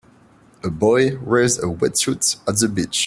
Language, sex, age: English, male, 19-29